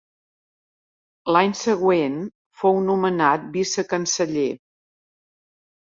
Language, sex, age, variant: Catalan, female, 60-69, Central